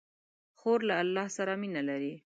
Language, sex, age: Pashto, female, 19-29